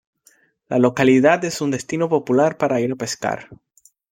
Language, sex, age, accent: Spanish, male, 30-39, Caribe: Cuba, Venezuela, Puerto Rico, República Dominicana, Panamá, Colombia caribeña, México caribeño, Costa del golfo de México